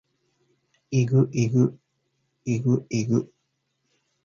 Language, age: Japanese, 50-59